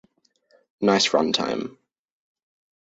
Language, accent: English, Australian English